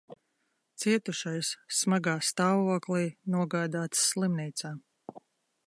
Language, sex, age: Latvian, female, 30-39